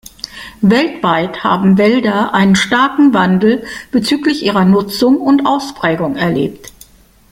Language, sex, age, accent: German, female, 50-59, Deutschland Deutsch